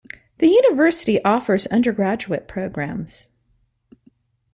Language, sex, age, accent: English, female, 50-59, United States English